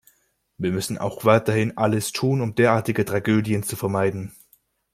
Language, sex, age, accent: German, male, 19-29, Deutschland Deutsch